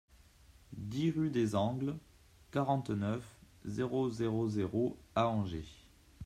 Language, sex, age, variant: French, male, 19-29, Français de métropole